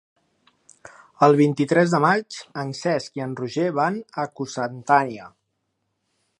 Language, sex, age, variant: Catalan, male, 30-39, Central